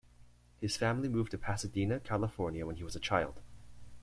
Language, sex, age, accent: English, male, under 19, Canadian English